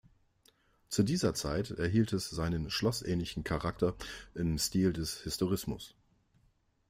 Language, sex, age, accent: German, male, 40-49, Deutschland Deutsch